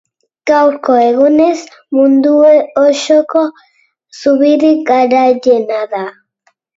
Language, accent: Basque, Mendebalekoa (Araba, Bizkaia, Gipuzkoako mendebaleko herri batzuk)